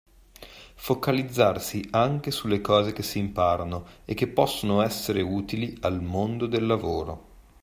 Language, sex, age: Italian, male, 30-39